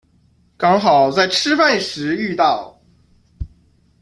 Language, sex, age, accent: Chinese, male, 19-29, 出生地：江苏省